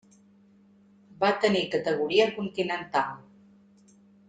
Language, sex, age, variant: Catalan, female, 50-59, Central